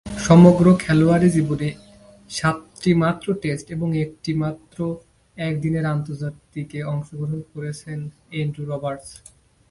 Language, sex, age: Bengali, male, 19-29